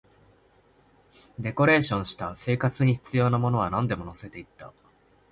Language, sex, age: Japanese, male, 19-29